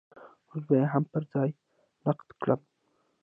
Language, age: Pashto, 19-29